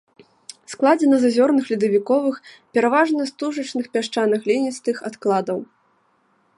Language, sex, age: Belarusian, female, 19-29